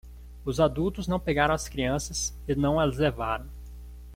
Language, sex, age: Portuguese, male, 30-39